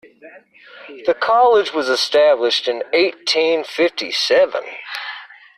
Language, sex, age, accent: English, male, 30-39, United States English